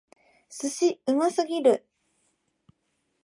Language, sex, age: Japanese, female, 19-29